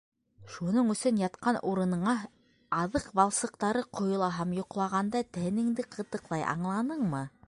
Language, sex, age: Bashkir, female, 30-39